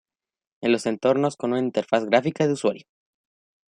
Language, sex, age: Spanish, male, 19-29